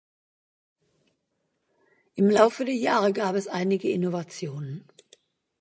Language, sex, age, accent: German, female, 60-69, Deutschland Deutsch